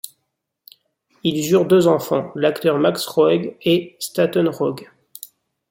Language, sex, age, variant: French, male, 30-39, Français de métropole